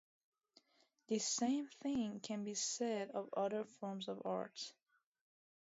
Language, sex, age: English, female, under 19